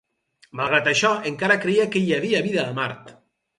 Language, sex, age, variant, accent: Catalan, male, 50-59, Valencià meridional, valencià